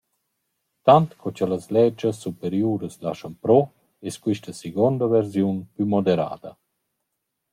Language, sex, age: Romansh, male, 40-49